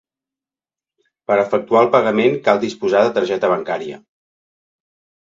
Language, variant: Catalan, Central